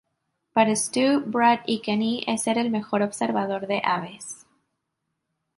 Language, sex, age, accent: Spanish, female, 19-29, México